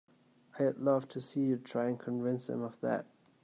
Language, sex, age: English, male, 19-29